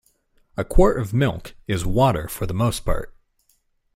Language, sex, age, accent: English, male, 19-29, United States English